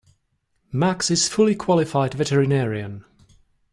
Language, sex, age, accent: English, male, 40-49, England English